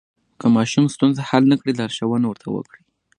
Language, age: Pashto, 19-29